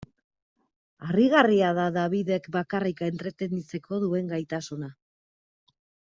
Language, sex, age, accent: Basque, female, 30-39, Erdialdekoa edo Nafarra (Gipuzkoa, Nafarroa)